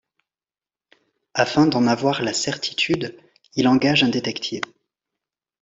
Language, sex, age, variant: French, male, 30-39, Français de métropole